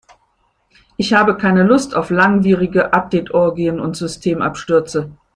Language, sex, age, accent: German, female, 50-59, Deutschland Deutsch